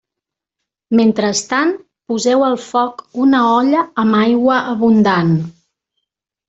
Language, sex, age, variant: Catalan, female, 40-49, Central